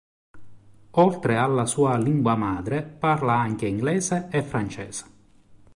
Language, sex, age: Italian, male, 30-39